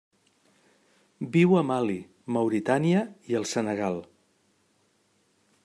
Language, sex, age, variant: Catalan, male, 60-69, Central